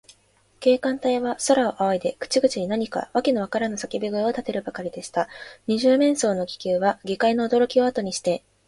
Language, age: Japanese, 19-29